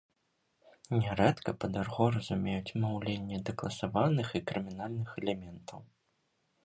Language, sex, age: Belarusian, male, 19-29